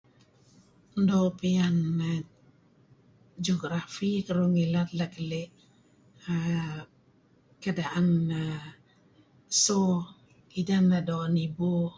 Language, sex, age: Kelabit, female, 50-59